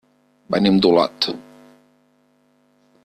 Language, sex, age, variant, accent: Catalan, male, 40-49, Central, central